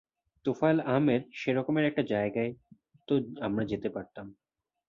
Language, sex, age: Bengali, male, 19-29